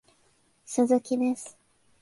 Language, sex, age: Japanese, female, 19-29